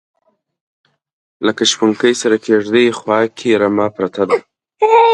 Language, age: Pashto, 19-29